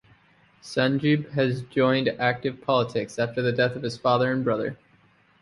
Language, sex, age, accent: English, male, 30-39, United States English